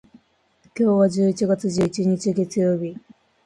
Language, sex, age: Japanese, female, under 19